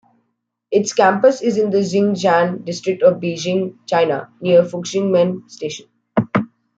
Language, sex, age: English, male, under 19